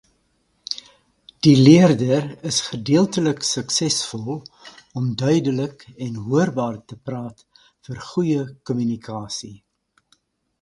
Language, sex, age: Afrikaans, male, 70-79